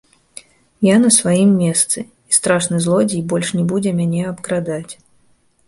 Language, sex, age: Belarusian, female, 30-39